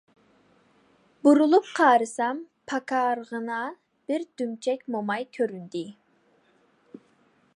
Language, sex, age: Uyghur, female, under 19